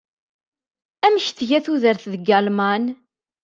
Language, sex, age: Kabyle, female, 30-39